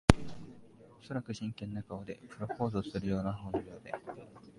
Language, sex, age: Japanese, male, 19-29